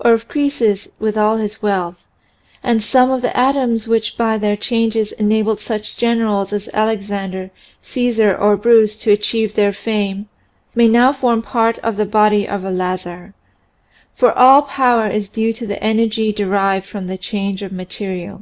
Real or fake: real